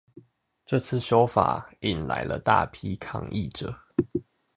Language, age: Chinese, 19-29